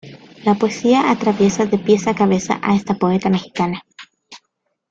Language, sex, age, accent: Spanish, female, under 19, México